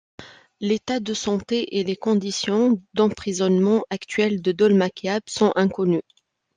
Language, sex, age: French, female, 19-29